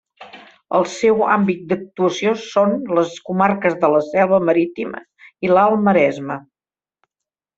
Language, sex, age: Catalan, male, 40-49